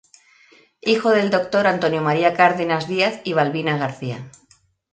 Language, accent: Spanish, España: Centro-Sur peninsular (Madrid, Toledo, Castilla-La Mancha)